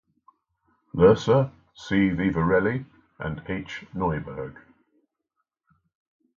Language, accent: English, England English